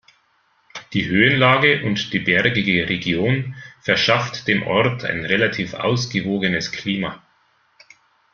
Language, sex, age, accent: German, male, 40-49, Deutschland Deutsch